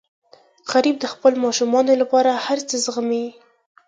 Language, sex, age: Pashto, female, under 19